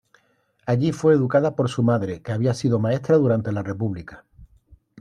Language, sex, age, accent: Spanish, male, 50-59, España: Sur peninsular (Andalucia, Extremadura, Murcia)